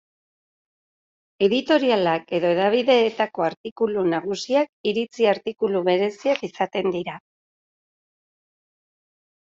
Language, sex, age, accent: Basque, female, 50-59, Erdialdekoa edo Nafarra (Gipuzkoa, Nafarroa)